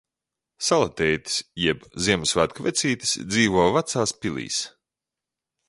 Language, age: Latvian, 30-39